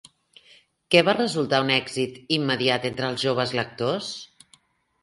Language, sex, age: Catalan, female, 50-59